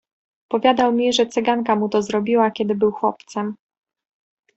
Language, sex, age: Polish, female, 19-29